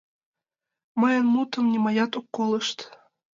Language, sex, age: Mari, female, 19-29